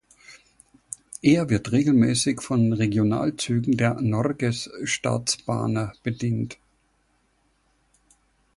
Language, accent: German, Deutschland Deutsch